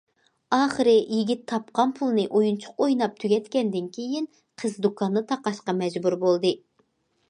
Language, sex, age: Uyghur, female, 19-29